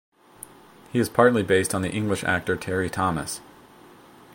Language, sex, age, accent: English, male, 30-39, United States English